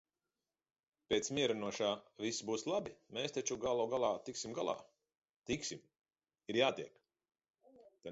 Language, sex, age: Latvian, male, 40-49